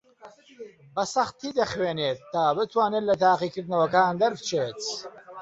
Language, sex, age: Central Kurdish, male, 19-29